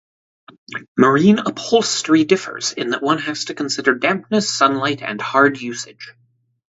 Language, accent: English, United States English; Midwestern